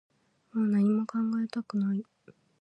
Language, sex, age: Japanese, female, 19-29